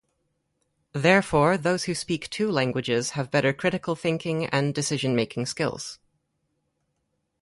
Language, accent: English, United States English